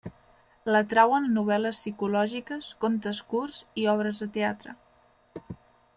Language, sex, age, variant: Catalan, female, 19-29, Central